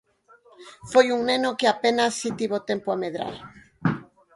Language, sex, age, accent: Galician, female, 50-59, Normativo (estándar)